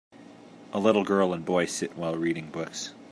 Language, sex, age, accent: English, male, 30-39, Canadian English